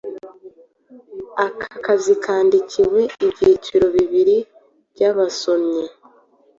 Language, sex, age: Kinyarwanda, female, 19-29